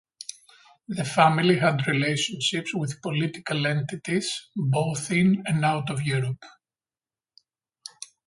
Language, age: English, 40-49